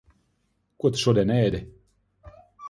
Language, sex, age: Latvian, male, 40-49